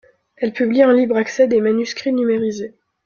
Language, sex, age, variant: French, female, 19-29, Français de métropole